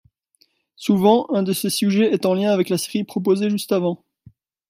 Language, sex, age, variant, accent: French, male, 19-29, Français d'Europe, Français de Belgique